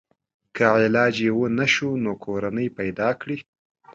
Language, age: Pashto, 19-29